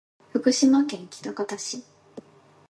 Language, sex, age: Japanese, female, 19-29